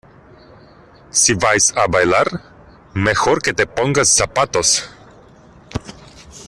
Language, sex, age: Spanish, male, 30-39